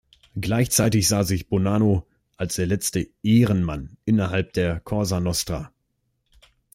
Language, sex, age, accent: German, male, under 19, Deutschland Deutsch